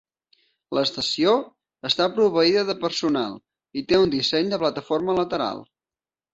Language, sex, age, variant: Catalan, male, 30-39, Central